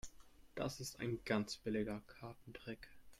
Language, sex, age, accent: German, male, under 19, Deutschland Deutsch